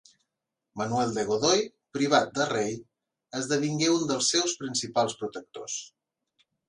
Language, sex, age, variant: Catalan, male, 30-39, Central